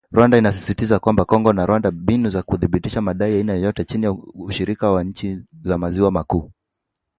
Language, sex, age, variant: Swahili, male, 19-29, Kiswahili cha Bara ya Kenya